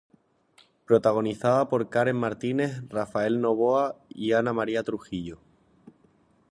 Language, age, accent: Spanish, 19-29, España: Islas Canarias